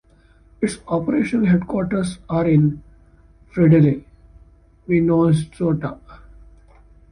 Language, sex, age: English, male, 19-29